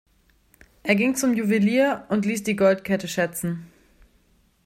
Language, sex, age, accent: German, female, 19-29, Deutschland Deutsch